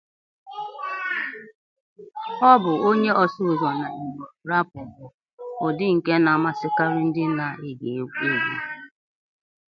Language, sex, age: Igbo, female, 50-59